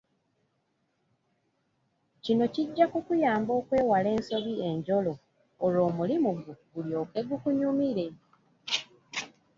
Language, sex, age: Ganda, female, 19-29